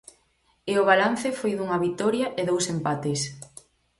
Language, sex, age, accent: Galician, female, 19-29, Normativo (estándar)